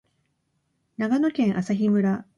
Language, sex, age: Japanese, female, 50-59